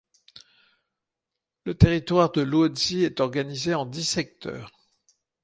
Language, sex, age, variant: French, male, 60-69, Français de métropole